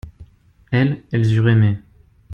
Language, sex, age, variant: French, male, 19-29, Français de métropole